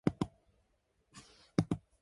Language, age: English, under 19